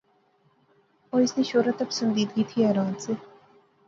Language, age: Pahari-Potwari, 19-29